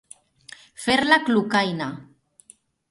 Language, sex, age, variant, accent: Catalan, female, 40-49, Nord-Occidental, nord-occidental